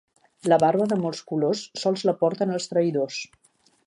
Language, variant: Catalan, Central